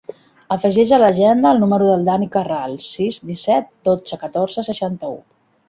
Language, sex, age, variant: Catalan, female, 50-59, Central